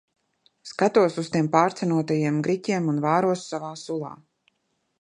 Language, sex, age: Latvian, female, 30-39